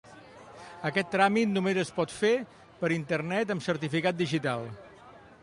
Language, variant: Catalan, Septentrional